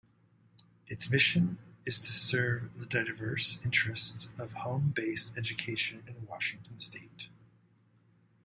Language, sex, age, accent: English, male, 50-59, United States English